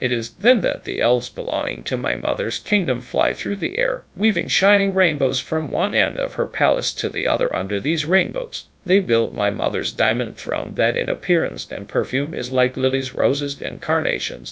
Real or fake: fake